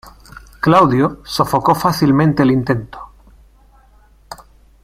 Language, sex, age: Spanish, male, 40-49